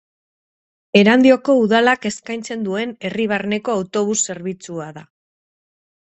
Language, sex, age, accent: Basque, female, 40-49, Mendebalekoa (Araba, Bizkaia, Gipuzkoako mendebaleko herri batzuk)